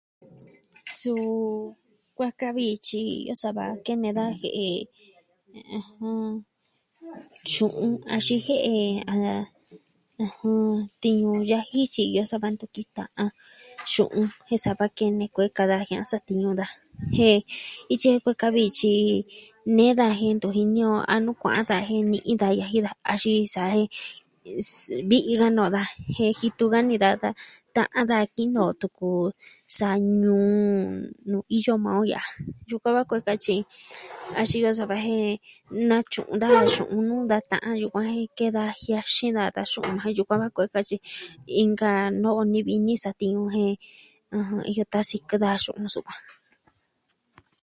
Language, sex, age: Southwestern Tlaxiaco Mixtec, female, 19-29